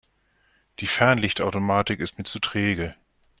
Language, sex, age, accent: German, male, 50-59, Deutschland Deutsch